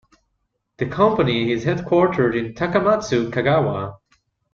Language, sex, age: English, male, 19-29